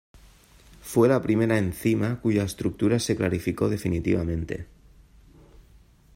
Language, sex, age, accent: Spanish, male, 19-29, España: Centro-Sur peninsular (Madrid, Toledo, Castilla-La Mancha)